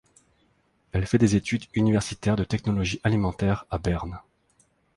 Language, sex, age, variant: French, male, 40-49, Français de métropole